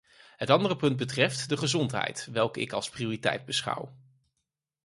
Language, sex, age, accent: Dutch, male, 30-39, Nederlands Nederlands